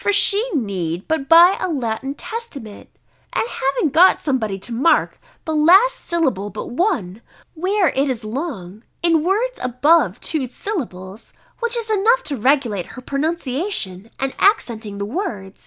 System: none